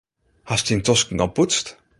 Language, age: Western Frisian, 40-49